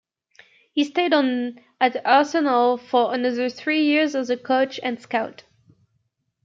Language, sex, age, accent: English, female, 19-29, Canadian English